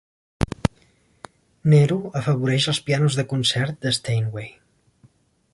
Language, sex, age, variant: Catalan, male, 40-49, Central